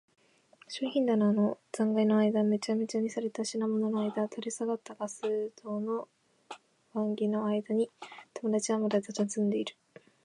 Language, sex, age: Japanese, female, 19-29